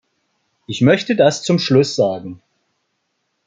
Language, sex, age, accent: German, male, 50-59, Deutschland Deutsch